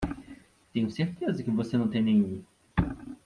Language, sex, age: Portuguese, male, 19-29